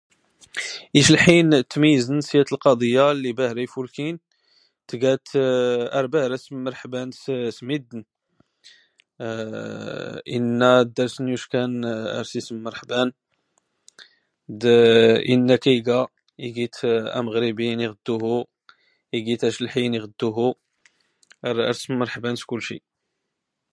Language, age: Tachelhit, 19-29